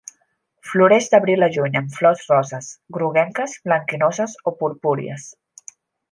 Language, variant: Catalan, Central